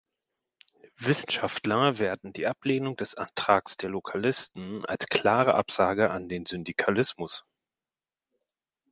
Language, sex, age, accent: German, male, 40-49, Deutschland Deutsch; Hochdeutsch